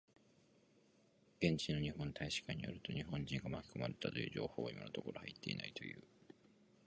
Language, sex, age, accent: Japanese, male, 19-29, 標準語